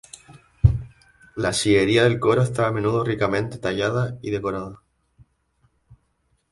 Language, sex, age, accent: Spanish, male, 19-29, España: Islas Canarias